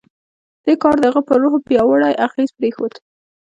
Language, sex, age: Pashto, female, under 19